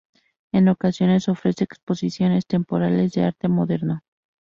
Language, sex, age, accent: Spanish, female, 30-39, México